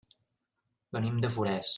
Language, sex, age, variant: Catalan, male, 40-49, Central